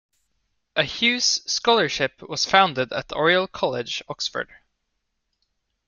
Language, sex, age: English, male, 19-29